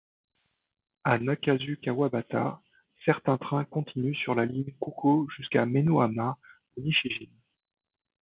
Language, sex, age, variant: French, male, 30-39, Français de métropole